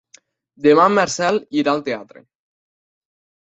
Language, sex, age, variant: Catalan, male, 19-29, Nord-Occidental